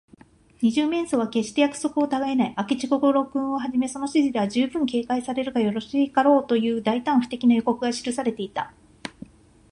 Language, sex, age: Japanese, female, 50-59